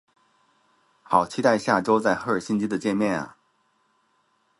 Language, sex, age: Chinese, male, 40-49